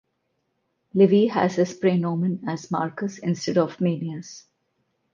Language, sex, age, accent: English, female, 40-49, India and South Asia (India, Pakistan, Sri Lanka)